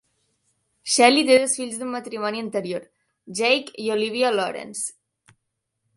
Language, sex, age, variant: Catalan, female, under 19, Central